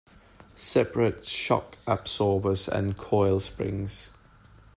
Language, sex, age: English, male, 19-29